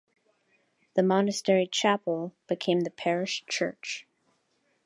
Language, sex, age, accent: English, female, 40-49, United States English